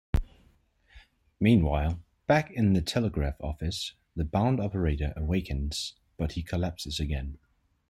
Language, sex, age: English, male, 30-39